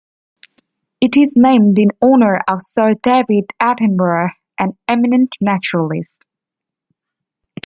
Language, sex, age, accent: English, female, 19-29, England English